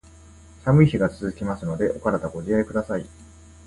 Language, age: Japanese, 30-39